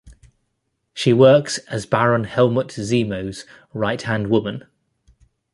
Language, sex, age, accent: English, male, 30-39, England English